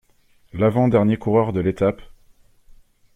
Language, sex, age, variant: French, male, 30-39, Français de métropole